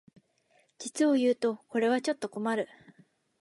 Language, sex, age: Japanese, female, 19-29